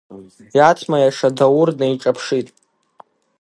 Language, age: Abkhazian, under 19